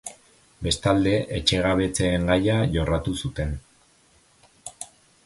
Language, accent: Basque, Erdialdekoa edo Nafarra (Gipuzkoa, Nafarroa)